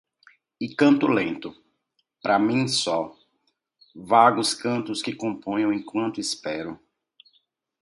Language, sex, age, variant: Portuguese, male, 30-39, Portuguese (Brasil)